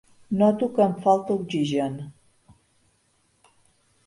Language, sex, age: Catalan, female, 50-59